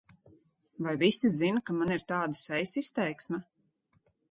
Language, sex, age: Latvian, female, 40-49